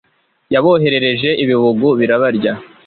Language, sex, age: Kinyarwanda, male, 30-39